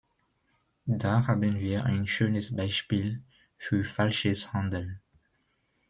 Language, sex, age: German, male, 19-29